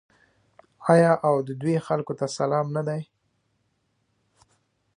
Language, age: Pashto, 19-29